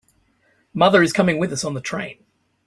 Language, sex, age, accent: English, male, 40-49, Australian English